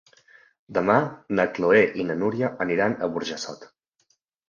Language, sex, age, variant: Catalan, male, 19-29, Central